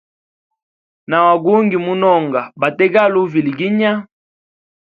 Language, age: Hemba, 19-29